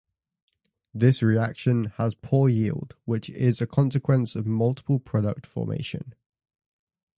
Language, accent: English, England English